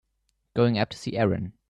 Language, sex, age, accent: English, male, under 19, England English